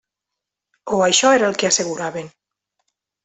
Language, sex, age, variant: Catalan, female, 30-39, Nord-Occidental